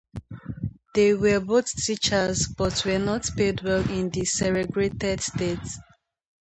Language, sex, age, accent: English, female, 19-29, England English